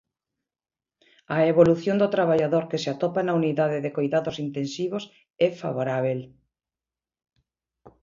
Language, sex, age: Galician, female, 60-69